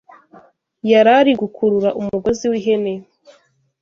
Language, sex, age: Kinyarwanda, female, 19-29